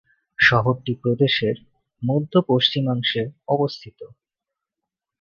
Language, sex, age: Bengali, male, 19-29